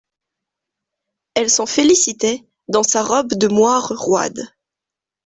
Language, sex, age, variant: French, female, 19-29, Français de métropole